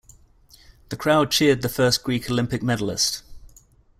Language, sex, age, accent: English, male, 30-39, England English